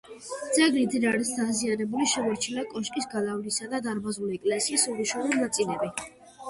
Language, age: Georgian, under 19